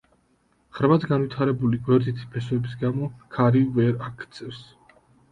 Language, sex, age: Georgian, male, 19-29